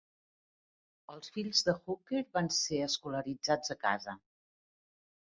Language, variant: Catalan, Central